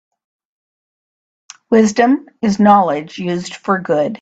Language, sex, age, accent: English, female, 70-79, United States English